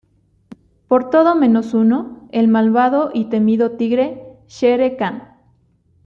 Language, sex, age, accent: Spanish, female, 19-29, México